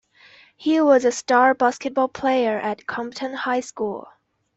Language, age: English, 19-29